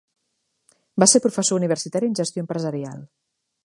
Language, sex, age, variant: Catalan, female, 40-49, Central